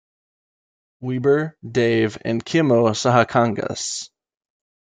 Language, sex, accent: English, male, United States English